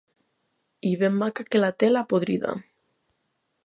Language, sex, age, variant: Catalan, female, 19-29, Nord-Occidental